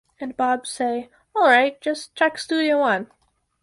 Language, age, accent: English, under 19, Canadian English